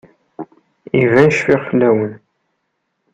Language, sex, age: Kabyle, male, 19-29